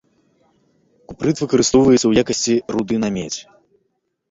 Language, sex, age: Belarusian, male, 30-39